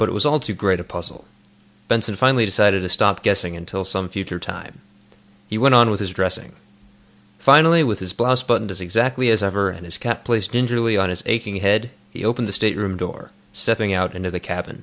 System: none